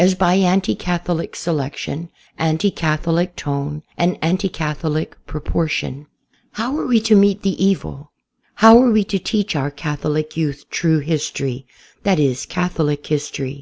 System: none